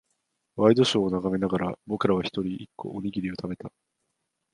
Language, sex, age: Japanese, male, 19-29